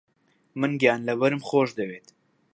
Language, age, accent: Central Kurdish, under 19, سۆرانی